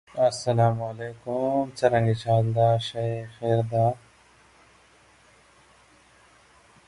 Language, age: English, 19-29